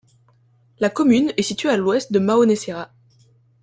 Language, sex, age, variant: French, female, 19-29, Français de métropole